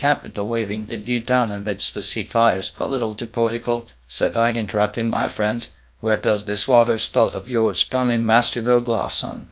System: TTS, GlowTTS